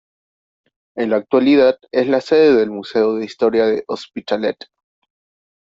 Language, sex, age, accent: Spanish, male, 19-29, Andino-Pacífico: Colombia, Perú, Ecuador, oeste de Bolivia y Venezuela andina